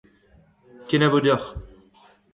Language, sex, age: Breton, male, 19-29